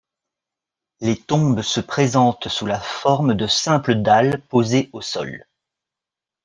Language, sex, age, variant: French, male, 40-49, Français de métropole